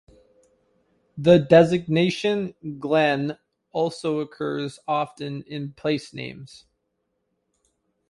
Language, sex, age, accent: English, male, 19-29, Canadian English